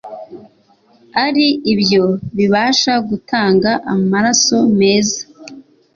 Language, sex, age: Kinyarwanda, female, 19-29